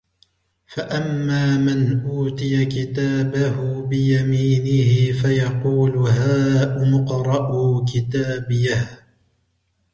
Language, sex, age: Arabic, male, 19-29